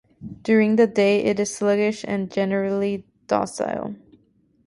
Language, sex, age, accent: English, female, 19-29, United States English